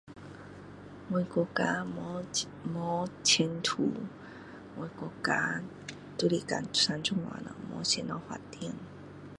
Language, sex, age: Min Dong Chinese, female, 40-49